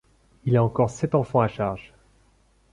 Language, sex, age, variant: French, male, 40-49, Français de métropole